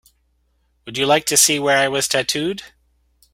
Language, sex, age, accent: English, male, 40-49, Canadian English